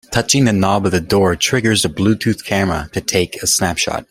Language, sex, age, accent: English, male, 30-39, United States English